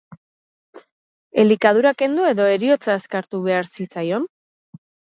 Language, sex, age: Basque, female, 40-49